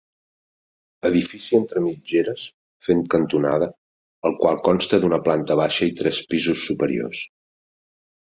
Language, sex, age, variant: Catalan, male, 50-59, Central